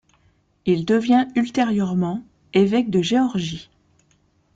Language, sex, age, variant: French, female, 30-39, Français de métropole